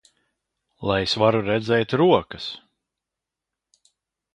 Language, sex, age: Latvian, male, 30-39